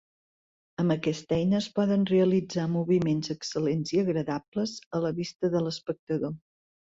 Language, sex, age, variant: Catalan, female, 50-59, Central